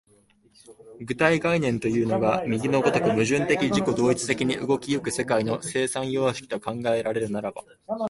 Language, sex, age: Japanese, male, 19-29